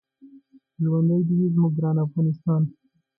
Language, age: Pashto, under 19